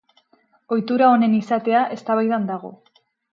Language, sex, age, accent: Basque, female, 19-29, Mendebalekoa (Araba, Bizkaia, Gipuzkoako mendebaleko herri batzuk)